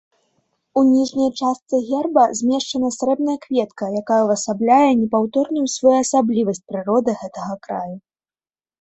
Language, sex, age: Belarusian, female, 19-29